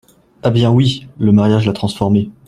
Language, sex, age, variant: French, male, 19-29, Français de métropole